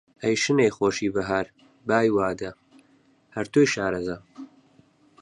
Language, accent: Central Kurdish, سۆرانی